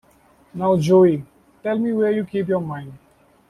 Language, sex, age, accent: English, male, 19-29, India and South Asia (India, Pakistan, Sri Lanka)